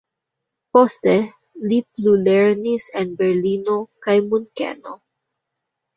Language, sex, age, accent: Esperanto, female, 19-29, Internacia